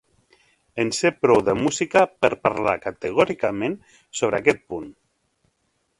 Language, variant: Catalan, Central